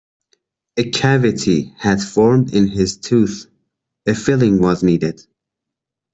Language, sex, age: English, male, 30-39